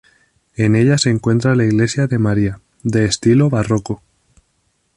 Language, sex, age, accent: Spanish, male, 19-29, España: Norte peninsular (Asturias, Castilla y León, Cantabria, País Vasco, Navarra, Aragón, La Rioja, Guadalajara, Cuenca)